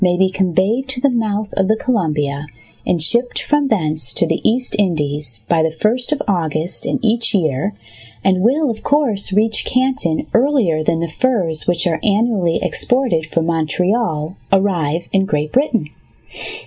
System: none